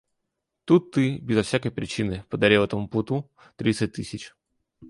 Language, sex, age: Russian, male, 19-29